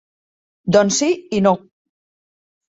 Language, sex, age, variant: Catalan, female, 40-49, Central